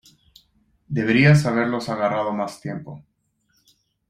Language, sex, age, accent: Spanish, male, 30-39, América central